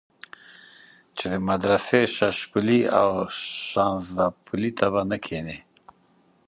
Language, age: Pashto, 50-59